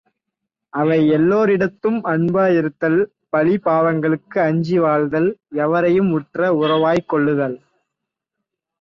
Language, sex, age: Tamil, male, 19-29